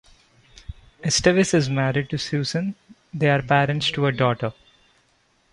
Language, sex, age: English, male, 19-29